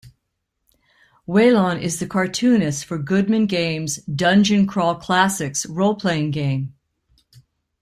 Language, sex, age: English, female, 60-69